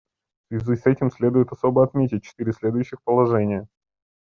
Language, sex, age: Russian, male, 30-39